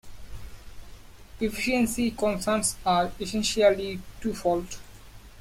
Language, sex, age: English, male, 19-29